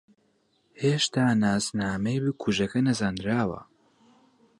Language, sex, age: Central Kurdish, male, 19-29